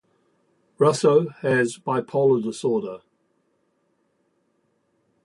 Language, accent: English, New Zealand English